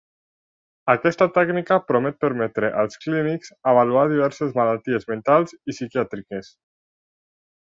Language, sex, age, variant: Catalan, male, under 19, Nord-Occidental